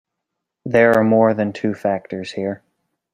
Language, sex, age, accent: English, male, 19-29, United States English